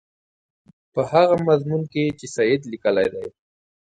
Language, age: Pashto, 19-29